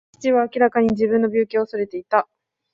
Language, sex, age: Japanese, female, 19-29